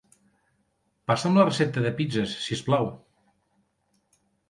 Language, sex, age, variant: Catalan, male, 50-59, Central